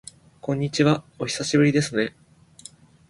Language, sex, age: Japanese, male, 19-29